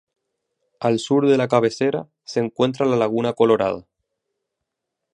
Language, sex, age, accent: Spanish, male, 19-29, España: Islas Canarias